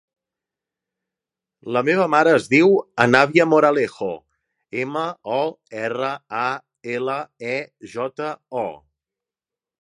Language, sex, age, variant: Catalan, male, 30-39, Central